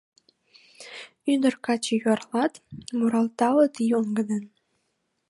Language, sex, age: Mari, female, 19-29